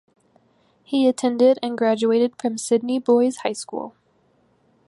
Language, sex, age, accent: English, female, 19-29, United States English